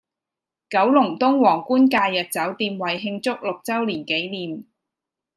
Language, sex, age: Cantonese, female, 19-29